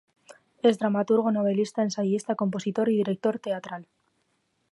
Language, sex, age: Spanish, female, under 19